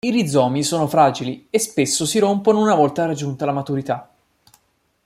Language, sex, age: Italian, male, 19-29